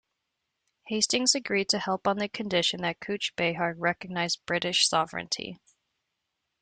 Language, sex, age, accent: English, female, 19-29, Canadian English